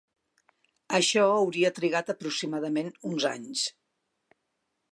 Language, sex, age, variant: Catalan, female, 60-69, Central